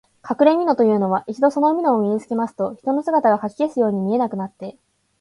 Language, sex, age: Japanese, female, 19-29